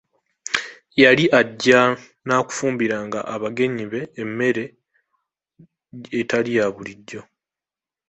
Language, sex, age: Ganda, male, 19-29